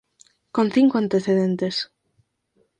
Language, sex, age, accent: Galician, female, under 19, Normativo (estándar)